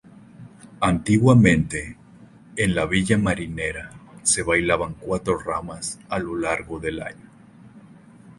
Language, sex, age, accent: Spanish, male, 30-39, México